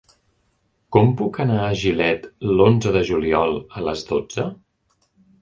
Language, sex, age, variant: Catalan, male, 40-49, Central